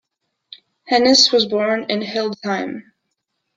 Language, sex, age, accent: English, male, 19-29, United States English